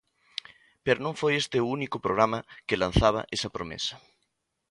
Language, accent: Galician, Normativo (estándar)